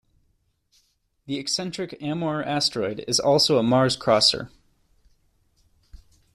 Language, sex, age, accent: English, male, 19-29, United States English